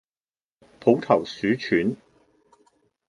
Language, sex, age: Cantonese, male, 50-59